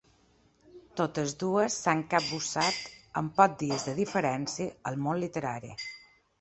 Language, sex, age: Catalan, female, 30-39